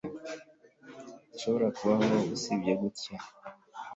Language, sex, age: Kinyarwanda, male, 40-49